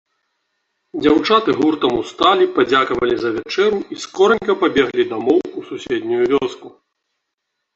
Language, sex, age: Belarusian, male, 30-39